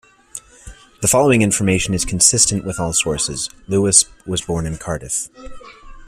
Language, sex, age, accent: English, male, 30-39, United States English